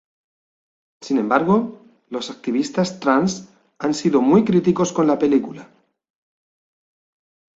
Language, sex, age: Spanish, male, 40-49